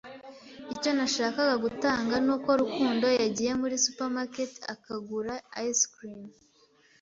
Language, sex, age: Kinyarwanda, female, 19-29